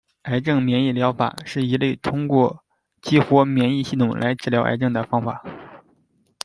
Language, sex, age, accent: Chinese, male, 19-29, 出生地：江苏省